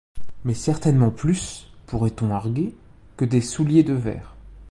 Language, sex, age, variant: French, male, 19-29, Français de métropole